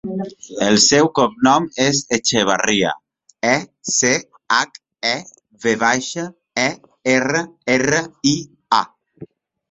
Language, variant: Catalan, Nord-Occidental